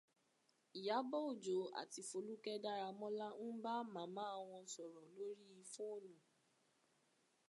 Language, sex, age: Yoruba, female, 19-29